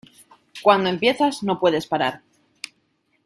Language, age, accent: Spanish, 30-39, España: Norte peninsular (Asturias, Castilla y León, Cantabria, País Vasco, Navarra, Aragón, La Rioja, Guadalajara, Cuenca)